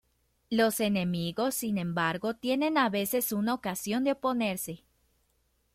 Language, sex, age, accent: Spanish, female, under 19, México